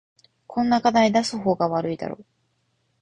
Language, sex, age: Japanese, female, 30-39